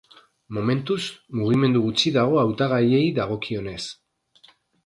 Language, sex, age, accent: Basque, male, 30-39, Mendebalekoa (Araba, Bizkaia, Gipuzkoako mendebaleko herri batzuk)